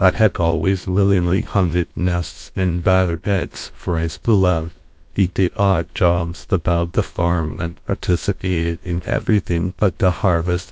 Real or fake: fake